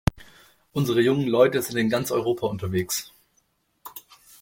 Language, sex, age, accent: German, male, 19-29, Deutschland Deutsch